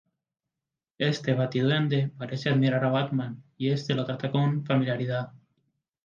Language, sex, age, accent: Spanish, male, 19-29, América central